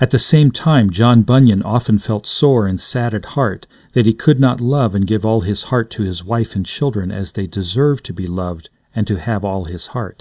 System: none